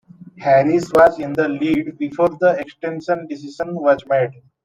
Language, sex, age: English, male, 19-29